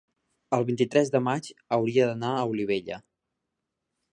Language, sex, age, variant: Catalan, male, 19-29, Central